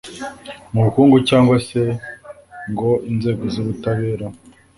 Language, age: Kinyarwanda, 19-29